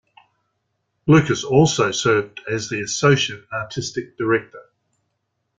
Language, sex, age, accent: English, male, 60-69, New Zealand English